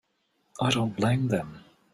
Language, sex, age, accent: English, male, 40-49, England English